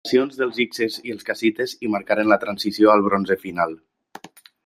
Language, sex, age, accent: Catalan, male, 30-39, valencià